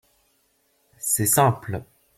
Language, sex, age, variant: French, male, 19-29, Français de métropole